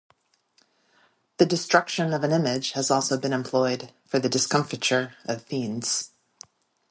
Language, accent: English, United States English